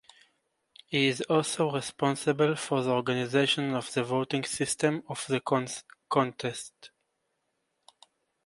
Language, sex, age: English, male, 19-29